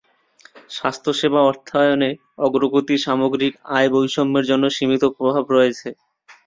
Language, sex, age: Bengali, male, 19-29